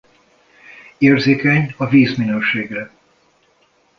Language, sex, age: Hungarian, male, 60-69